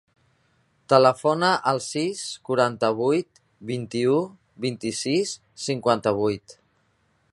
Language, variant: Catalan, Central